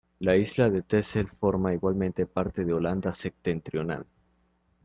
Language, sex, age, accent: Spanish, male, 19-29, Caribe: Cuba, Venezuela, Puerto Rico, República Dominicana, Panamá, Colombia caribeña, México caribeño, Costa del golfo de México